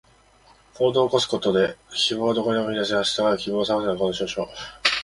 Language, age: Japanese, 19-29